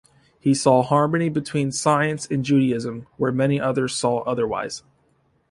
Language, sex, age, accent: English, male, 19-29, United States English